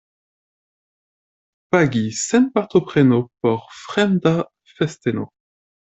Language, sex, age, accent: Esperanto, male, 19-29, Internacia